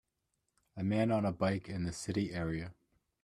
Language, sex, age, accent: English, male, 19-29, United States English